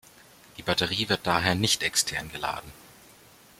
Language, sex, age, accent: German, male, 19-29, Deutschland Deutsch